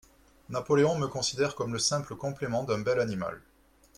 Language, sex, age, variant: French, male, 30-39, Français de métropole